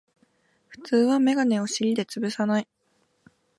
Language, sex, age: Japanese, female, 19-29